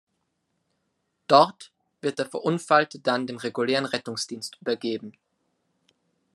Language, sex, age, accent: German, male, under 19, Österreichisches Deutsch